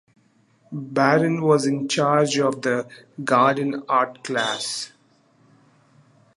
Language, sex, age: English, male, 30-39